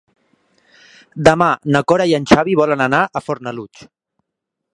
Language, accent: Catalan, balear; central